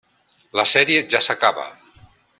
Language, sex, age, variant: Catalan, male, 60-69, Nord-Occidental